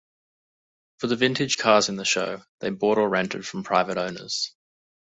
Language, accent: English, Australian English